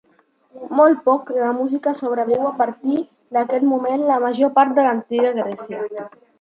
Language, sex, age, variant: Catalan, male, under 19, Central